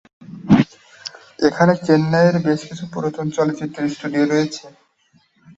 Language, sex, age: Bengali, male, 19-29